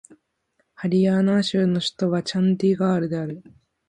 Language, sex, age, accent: Japanese, female, 19-29, 標準語